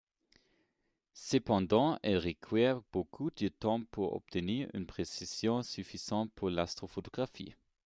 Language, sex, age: French, male, 19-29